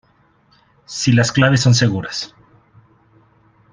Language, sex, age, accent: Spanish, male, 30-39, México